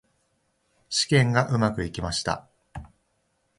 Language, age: Japanese, 40-49